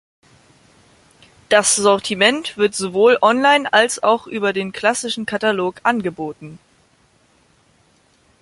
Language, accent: German, Deutschland Deutsch